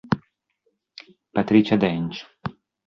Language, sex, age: Italian, male, 40-49